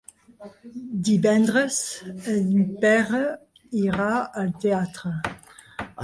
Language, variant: Catalan, Septentrional